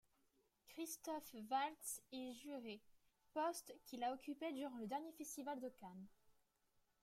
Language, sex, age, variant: French, female, under 19, Français de métropole